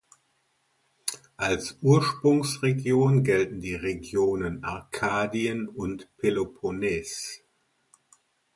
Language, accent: German, Deutschland Deutsch